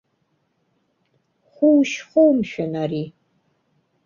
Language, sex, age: Abkhazian, female, 40-49